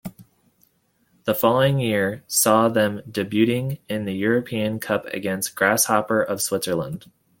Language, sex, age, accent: English, male, 19-29, United States English